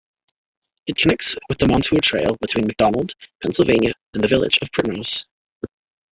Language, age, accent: English, 30-39, Canadian English